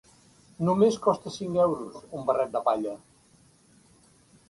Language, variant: Catalan, Central